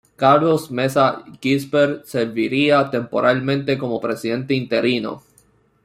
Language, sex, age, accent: Spanish, male, 19-29, Caribe: Cuba, Venezuela, Puerto Rico, República Dominicana, Panamá, Colombia caribeña, México caribeño, Costa del golfo de México